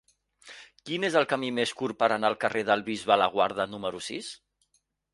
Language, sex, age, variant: Catalan, male, 40-49, Central